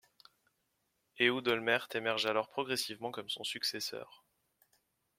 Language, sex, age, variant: French, male, 19-29, Français de métropole